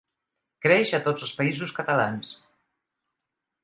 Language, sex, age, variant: Catalan, female, 60-69, Central